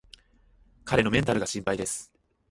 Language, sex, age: Japanese, male, 19-29